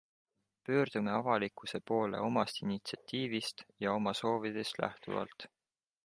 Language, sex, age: Estonian, male, 19-29